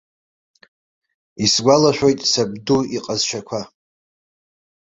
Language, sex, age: Abkhazian, male, 40-49